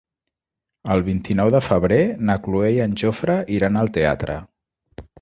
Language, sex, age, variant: Catalan, male, 40-49, Central